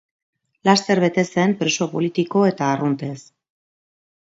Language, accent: Basque, Mendebalekoa (Araba, Bizkaia, Gipuzkoako mendebaleko herri batzuk)